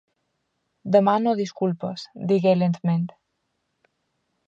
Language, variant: Catalan, Balear